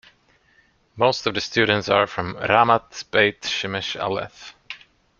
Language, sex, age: English, male, 30-39